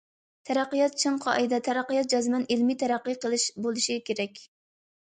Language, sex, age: Uyghur, female, under 19